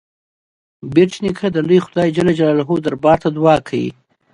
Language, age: Pashto, 40-49